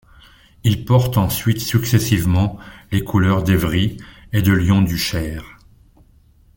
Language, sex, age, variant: French, male, 60-69, Français de métropole